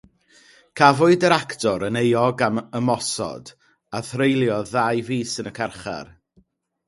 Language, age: Welsh, 30-39